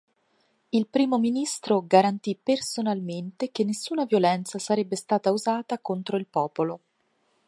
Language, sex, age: Italian, female, 19-29